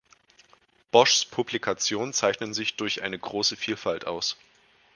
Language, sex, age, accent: German, male, 19-29, Deutschland Deutsch